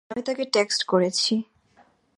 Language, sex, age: Bengali, female, 19-29